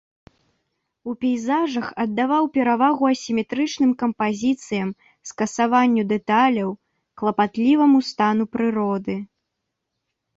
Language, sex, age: Belarusian, female, 19-29